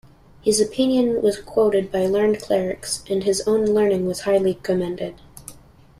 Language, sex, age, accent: English, male, under 19, United States English